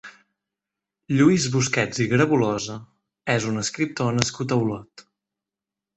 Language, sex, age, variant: Catalan, male, 19-29, Septentrional